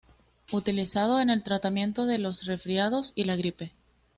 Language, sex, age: Spanish, female, 19-29